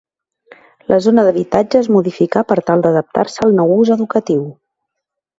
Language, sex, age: Catalan, female, 40-49